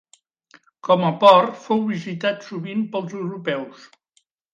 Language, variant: Catalan, Central